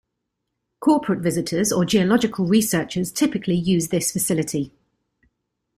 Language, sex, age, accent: English, female, 40-49, England English